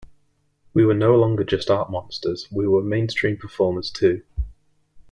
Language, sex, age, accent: English, male, 19-29, England English